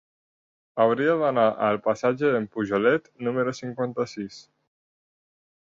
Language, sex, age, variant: Catalan, male, under 19, Nord-Occidental